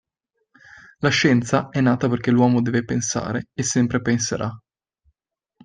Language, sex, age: Italian, male, 19-29